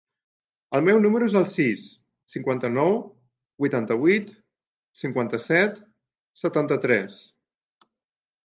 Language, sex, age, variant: Catalan, male, 50-59, Central